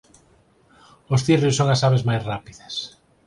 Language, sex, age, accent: Galician, male, 40-49, Normativo (estándar)